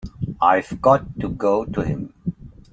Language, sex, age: English, male, 60-69